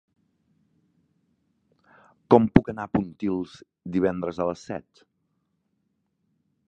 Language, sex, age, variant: Catalan, male, 40-49, Central